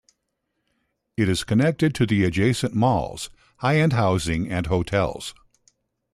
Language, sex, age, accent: English, male, 60-69, United States English